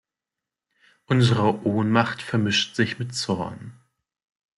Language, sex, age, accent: German, male, 19-29, Deutschland Deutsch